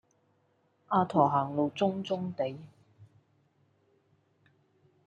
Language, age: Cantonese, 30-39